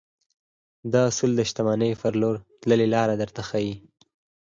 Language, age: Pashto, under 19